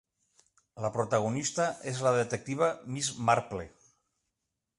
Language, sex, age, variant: Catalan, male, 50-59, Central